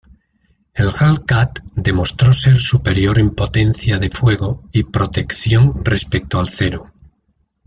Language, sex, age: Spanish, male, 60-69